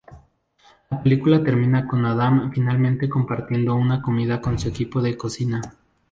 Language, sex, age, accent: Spanish, male, 19-29, México